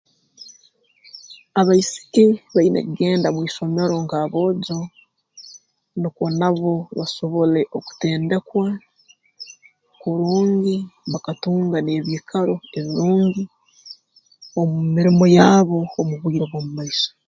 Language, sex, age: Tooro, female, 19-29